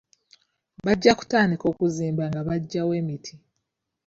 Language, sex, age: Ganda, female, 19-29